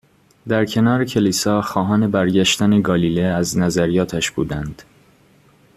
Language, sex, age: Persian, male, 19-29